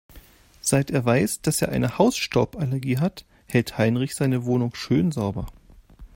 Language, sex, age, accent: German, male, 40-49, Deutschland Deutsch